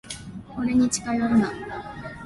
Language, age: Japanese, 19-29